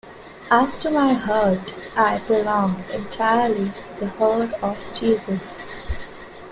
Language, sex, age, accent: English, female, 19-29, India and South Asia (India, Pakistan, Sri Lanka)